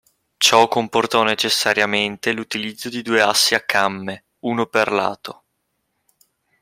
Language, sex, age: Italian, male, 19-29